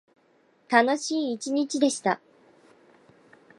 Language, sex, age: Japanese, female, 19-29